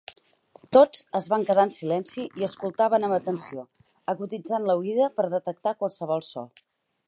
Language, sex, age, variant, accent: Catalan, female, 40-49, Central, Camp de Tarragona